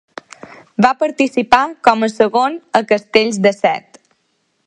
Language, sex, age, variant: Catalan, female, under 19, Balear